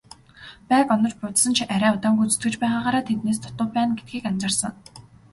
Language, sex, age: Mongolian, female, 19-29